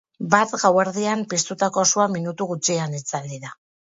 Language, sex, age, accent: Basque, female, 50-59, Mendebalekoa (Araba, Bizkaia, Gipuzkoako mendebaleko herri batzuk)